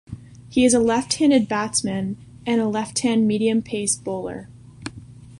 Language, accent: English, United States English